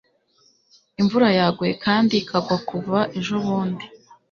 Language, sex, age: Kinyarwanda, female, 19-29